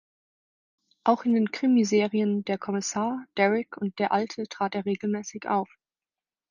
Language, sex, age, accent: German, female, 19-29, Deutschland Deutsch